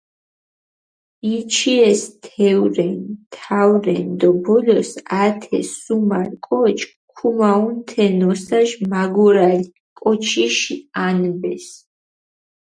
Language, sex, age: Mingrelian, female, 19-29